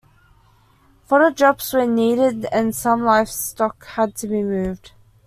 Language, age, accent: English, under 19, Australian English